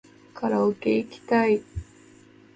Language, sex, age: Japanese, female, 30-39